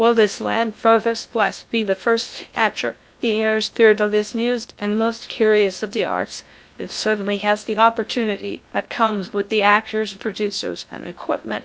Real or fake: fake